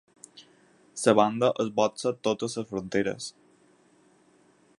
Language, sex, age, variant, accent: Catalan, male, 19-29, Balear, mallorquí